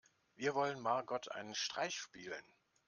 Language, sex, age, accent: German, male, 60-69, Deutschland Deutsch